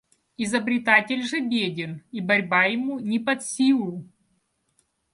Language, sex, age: Russian, female, 40-49